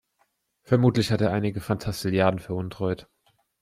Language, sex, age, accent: German, male, 19-29, Deutschland Deutsch